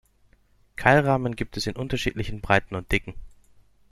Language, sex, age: German, male, 30-39